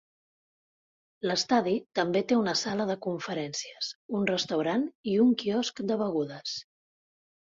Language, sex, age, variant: Catalan, female, 40-49, Central